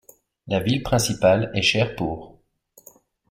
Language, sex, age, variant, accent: French, male, 30-39, Français d'Europe, Français de Suisse